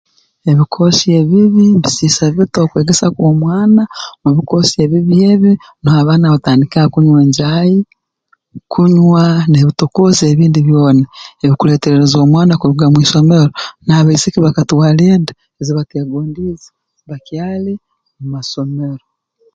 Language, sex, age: Tooro, female, 40-49